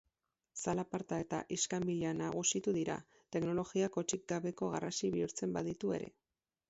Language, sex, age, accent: Basque, female, 19-29, Erdialdekoa edo Nafarra (Gipuzkoa, Nafarroa)